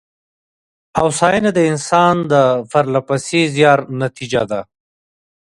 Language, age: Pashto, 30-39